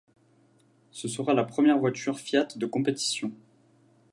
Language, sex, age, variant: French, male, 19-29, Français de métropole